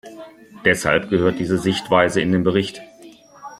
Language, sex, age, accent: German, male, 40-49, Deutschland Deutsch